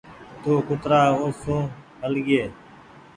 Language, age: Goaria, 19-29